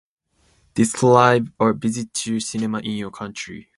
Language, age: English, 19-29